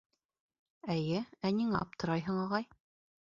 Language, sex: Bashkir, female